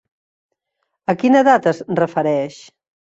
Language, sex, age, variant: Catalan, female, 50-59, Central